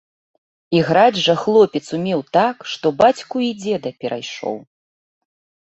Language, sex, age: Belarusian, female, 40-49